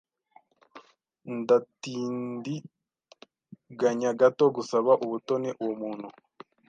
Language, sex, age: Kinyarwanda, male, 19-29